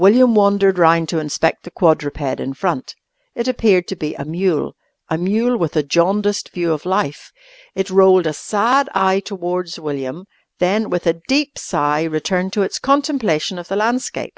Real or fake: real